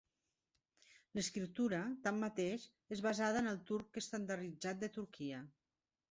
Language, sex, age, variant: Catalan, female, 50-59, Nord-Occidental